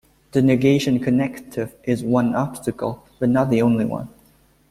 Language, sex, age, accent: English, male, 19-29, United States English